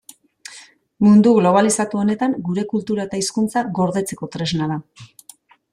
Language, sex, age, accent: Basque, female, 40-49, Mendebalekoa (Araba, Bizkaia, Gipuzkoako mendebaleko herri batzuk)